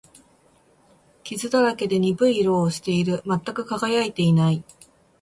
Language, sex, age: Japanese, female, 30-39